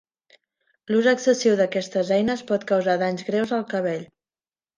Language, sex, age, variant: Catalan, female, 30-39, Central